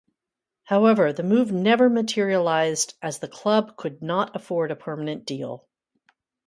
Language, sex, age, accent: English, female, 60-69, United States English